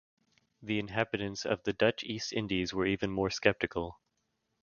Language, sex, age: English, male, under 19